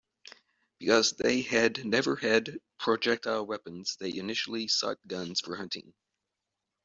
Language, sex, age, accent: English, male, 40-49, United States English